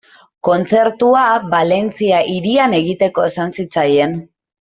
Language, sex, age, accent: Basque, female, 30-39, Mendebalekoa (Araba, Bizkaia, Gipuzkoako mendebaleko herri batzuk)